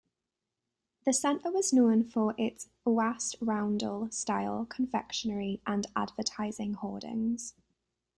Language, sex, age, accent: English, female, 30-39, England English